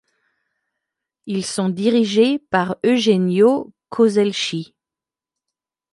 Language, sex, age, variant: French, female, 50-59, Français de métropole